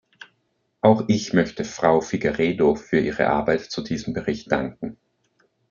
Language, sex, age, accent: German, male, 30-39, Österreichisches Deutsch